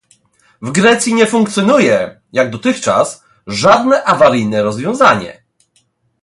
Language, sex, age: Polish, male, 30-39